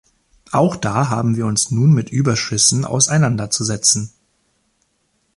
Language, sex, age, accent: German, male, 19-29, Deutschland Deutsch